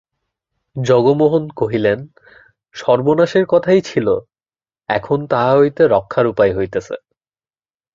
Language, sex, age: Bengali, male, under 19